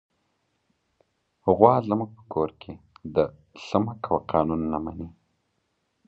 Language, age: Pashto, 19-29